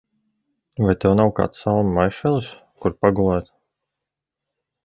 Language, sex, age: Latvian, male, 30-39